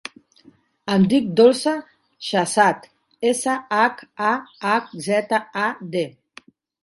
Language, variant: Catalan, Nord-Occidental